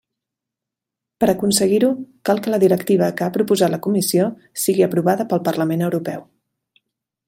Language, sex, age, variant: Catalan, female, 30-39, Central